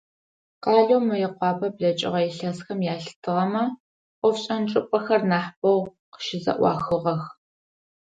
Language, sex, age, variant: Adyghe, female, 19-29, Адыгабзэ (Кирил, пстэумэ зэдыряе)